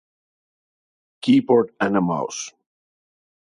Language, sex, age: English, male, 30-39